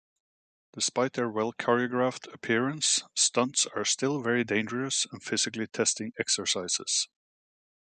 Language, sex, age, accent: English, male, 40-49, United States English